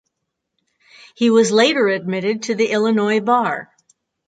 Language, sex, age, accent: English, female, 60-69, United States English